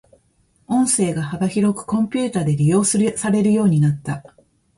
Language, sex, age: Japanese, female, 50-59